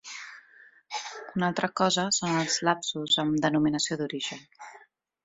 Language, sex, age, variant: Catalan, female, 40-49, Central